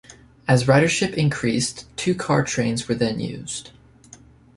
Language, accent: English, United States English